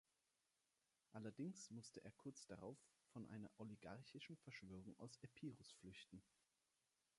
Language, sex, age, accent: German, male, 19-29, Deutschland Deutsch